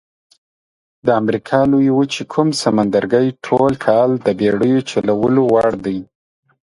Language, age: Pashto, 30-39